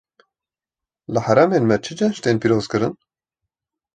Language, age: Kurdish, 19-29